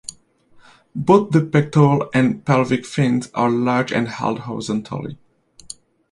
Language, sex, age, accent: English, male, 19-29, Canadian English